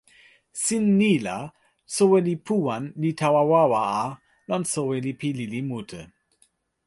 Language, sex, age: Toki Pona, male, 30-39